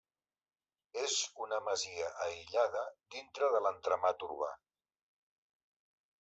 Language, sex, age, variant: Catalan, male, 60-69, Central